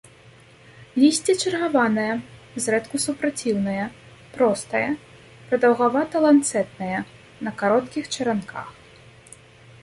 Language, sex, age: Belarusian, female, 30-39